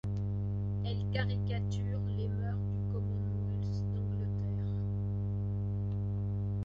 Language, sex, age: French, female, 60-69